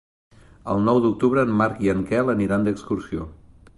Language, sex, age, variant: Catalan, male, 30-39, Central